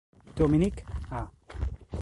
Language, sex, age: Italian, male, 30-39